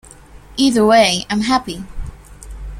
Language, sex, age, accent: English, female, under 19, England English